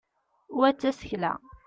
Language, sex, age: Kabyle, female, 19-29